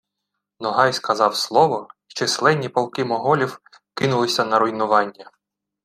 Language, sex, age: Ukrainian, male, 30-39